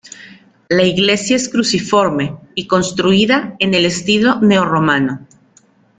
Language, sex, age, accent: Spanish, female, 30-39, México